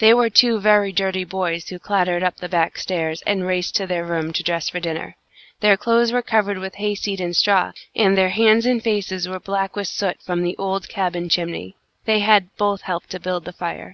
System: none